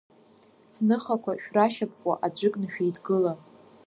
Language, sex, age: Abkhazian, female, under 19